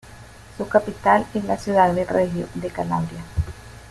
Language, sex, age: Spanish, female, 50-59